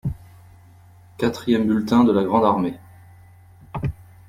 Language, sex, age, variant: French, male, 40-49, Français de métropole